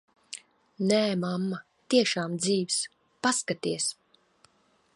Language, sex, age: Latvian, female, 40-49